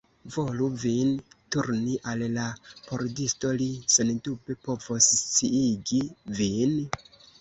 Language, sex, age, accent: Esperanto, male, 19-29, Internacia